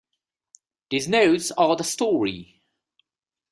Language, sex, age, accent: English, male, 30-39, United States English